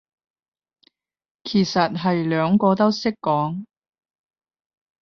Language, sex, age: Cantonese, female, 30-39